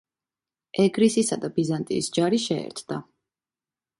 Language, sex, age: Georgian, female, 30-39